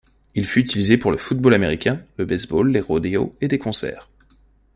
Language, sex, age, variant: French, male, 30-39, Français de métropole